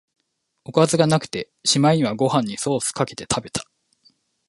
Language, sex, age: Japanese, male, 30-39